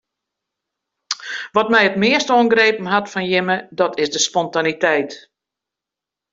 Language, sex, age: Western Frisian, female, 60-69